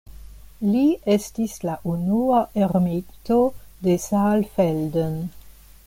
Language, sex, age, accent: Esperanto, female, 60-69, Internacia